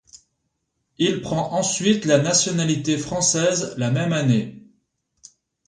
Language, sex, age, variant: French, male, 30-39, Français de métropole